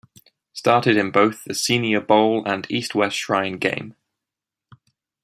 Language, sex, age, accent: English, male, 19-29, England English